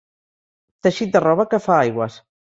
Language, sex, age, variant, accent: Catalan, female, 50-59, Central, central